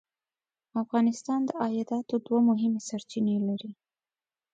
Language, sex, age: Pashto, female, 19-29